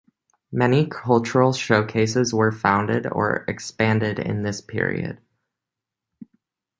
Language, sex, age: English, male, under 19